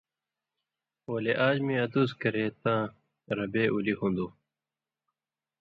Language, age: Indus Kohistani, 19-29